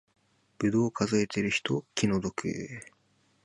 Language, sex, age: Japanese, male, under 19